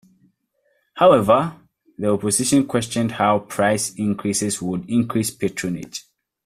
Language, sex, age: English, male, 19-29